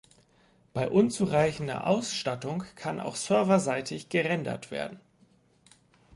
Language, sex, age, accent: German, male, 19-29, Deutschland Deutsch